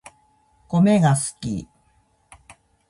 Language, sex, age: Japanese, female, 40-49